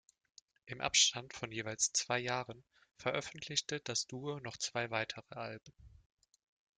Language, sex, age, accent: German, male, 19-29, Deutschland Deutsch